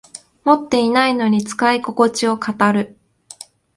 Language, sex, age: Japanese, female, 19-29